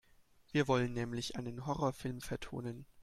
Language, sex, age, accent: German, male, 19-29, Deutschland Deutsch